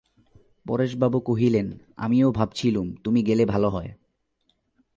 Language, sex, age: Bengali, male, 19-29